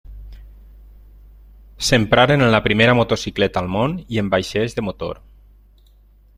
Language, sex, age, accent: Catalan, male, 40-49, valencià